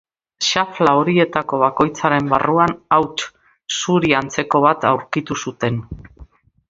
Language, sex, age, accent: Basque, female, 60-69, Mendebalekoa (Araba, Bizkaia, Gipuzkoako mendebaleko herri batzuk)